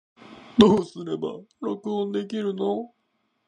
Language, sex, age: Japanese, male, 19-29